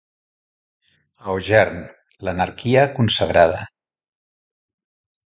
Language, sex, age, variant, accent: Catalan, male, 60-69, Central, central